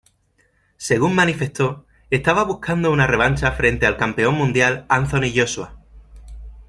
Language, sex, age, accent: Spanish, male, 30-39, España: Sur peninsular (Andalucia, Extremadura, Murcia)